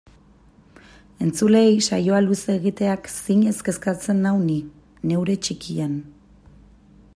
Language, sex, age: Basque, female, 30-39